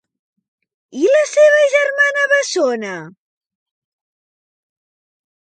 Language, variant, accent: Catalan, Central, central; septentrional